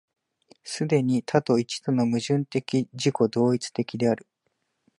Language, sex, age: Japanese, male, 19-29